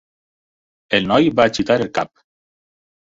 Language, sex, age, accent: Catalan, male, 40-49, valencià